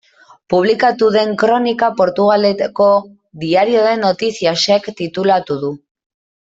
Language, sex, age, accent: Basque, female, 30-39, Mendebalekoa (Araba, Bizkaia, Gipuzkoako mendebaleko herri batzuk)